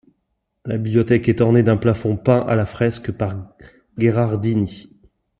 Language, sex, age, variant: French, male, 50-59, Français de métropole